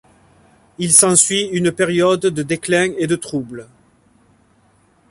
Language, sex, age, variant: French, male, 40-49, Français de métropole